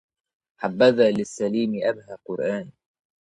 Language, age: Arabic, under 19